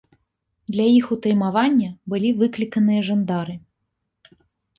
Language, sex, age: Belarusian, female, 30-39